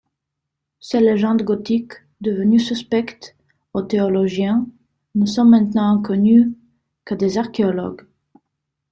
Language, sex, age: French, female, 30-39